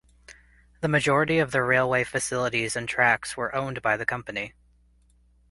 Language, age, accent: English, 19-29, United States English